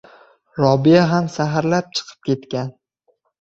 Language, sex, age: Uzbek, male, under 19